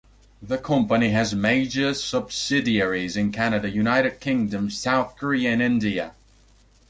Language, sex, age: English, male, 19-29